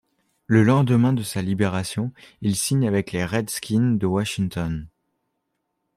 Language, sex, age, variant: French, male, under 19, Français de métropole